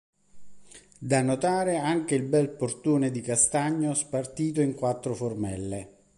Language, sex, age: Italian, male, 60-69